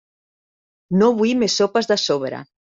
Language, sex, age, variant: Catalan, female, 40-49, Central